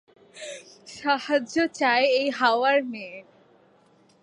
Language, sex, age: Bengali, male, 19-29